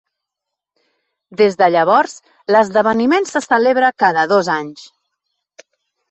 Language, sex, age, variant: Catalan, female, 40-49, Central